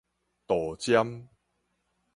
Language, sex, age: Min Nan Chinese, male, 30-39